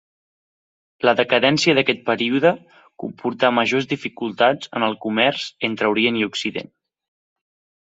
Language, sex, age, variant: Catalan, male, 19-29, Central